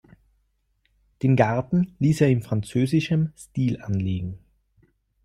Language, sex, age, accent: German, male, 19-29, Österreichisches Deutsch